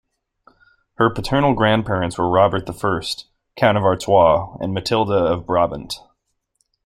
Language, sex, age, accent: English, male, 19-29, United States English